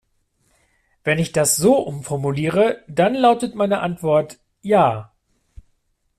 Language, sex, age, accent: German, male, 40-49, Deutschland Deutsch